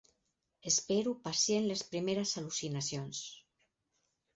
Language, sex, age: Catalan, female, 50-59